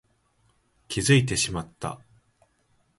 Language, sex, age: Japanese, male, 19-29